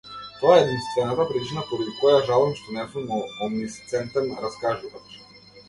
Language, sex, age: Macedonian, male, 19-29